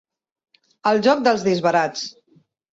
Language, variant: Catalan, Central